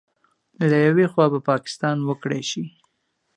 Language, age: Pashto, 30-39